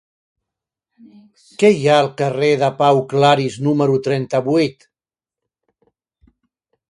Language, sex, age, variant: Catalan, male, 50-59, Central